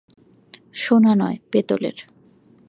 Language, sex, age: Bengali, female, 19-29